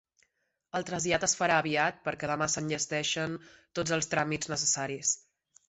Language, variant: Catalan, Central